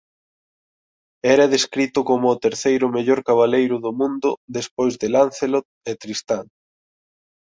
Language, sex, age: Galician, male, 30-39